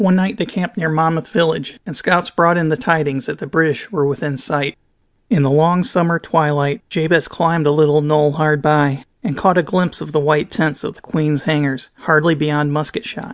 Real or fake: real